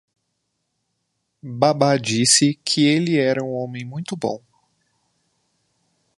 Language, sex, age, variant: Portuguese, male, 30-39, Portuguese (Brasil)